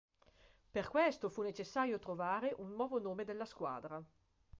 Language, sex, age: Italian, female, 50-59